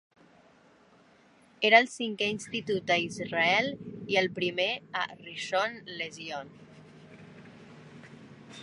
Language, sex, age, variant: Catalan, female, 40-49, Central